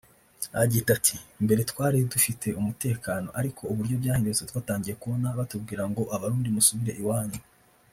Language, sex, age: Kinyarwanda, female, 30-39